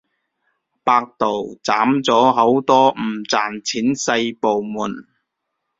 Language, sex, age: Cantonese, male, 30-39